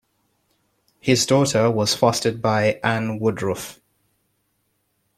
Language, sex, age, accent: English, male, 19-29, England English